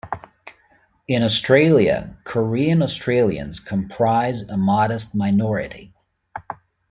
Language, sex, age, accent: English, male, 40-49, United States English